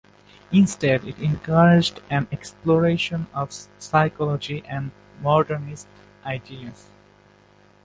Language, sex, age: English, male, 19-29